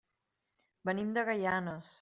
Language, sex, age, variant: Catalan, female, 30-39, Central